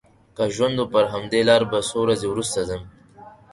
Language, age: Pashto, 19-29